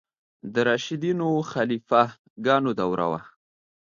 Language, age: Pashto, 19-29